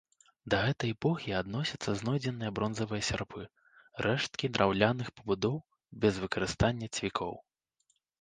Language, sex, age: Belarusian, male, 19-29